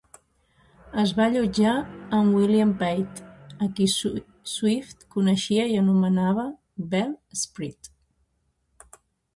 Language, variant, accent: Catalan, Central, central